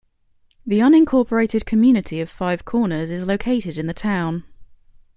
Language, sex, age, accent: English, female, 19-29, England English